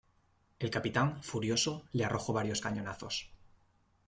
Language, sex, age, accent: Spanish, male, 19-29, España: Norte peninsular (Asturias, Castilla y León, Cantabria, País Vasco, Navarra, Aragón, La Rioja, Guadalajara, Cuenca)